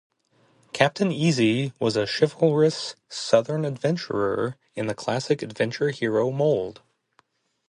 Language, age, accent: English, 30-39, United States English